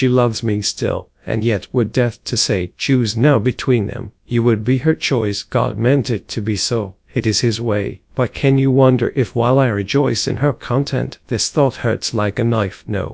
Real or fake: fake